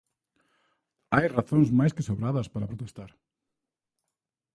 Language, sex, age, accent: Galician, male, 30-39, Oriental (común en zona oriental)